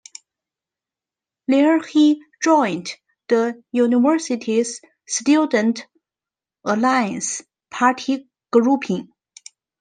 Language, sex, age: English, female, 30-39